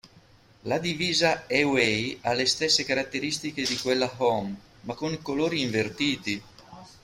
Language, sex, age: Italian, male, 50-59